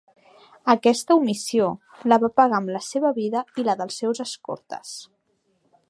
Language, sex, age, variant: Catalan, female, 19-29, Central